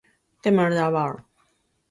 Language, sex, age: English, female, 19-29